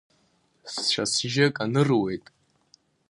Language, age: Abkhazian, under 19